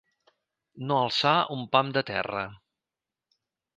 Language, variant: Catalan, Central